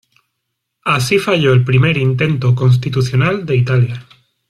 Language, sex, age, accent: Spanish, male, 40-49, España: Sur peninsular (Andalucia, Extremadura, Murcia)